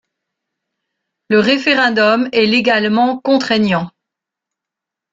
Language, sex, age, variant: French, female, 60-69, Français de métropole